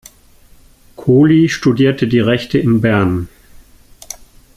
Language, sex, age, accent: German, male, 60-69, Deutschland Deutsch